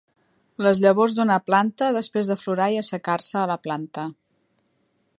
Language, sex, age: Catalan, female, 40-49